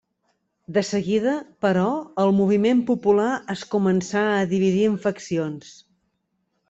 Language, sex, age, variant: Catalan, female, 50-59, Central